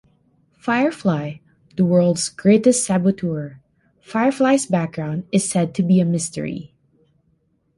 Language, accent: English, Filipino